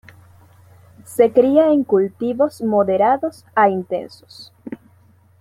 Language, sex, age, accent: Spanish, female, 19-29, Caribe: Cuba, Venezuela, Puerto Rico, República Dominicana, Panamá, Colombia caribeña, México caribeño, Costa del golfo de México